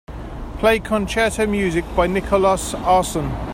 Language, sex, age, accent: English, male, 50-59, England English